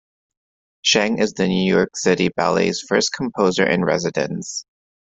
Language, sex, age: English, male, 19-29